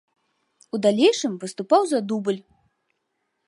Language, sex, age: Belarusian, female, 30-39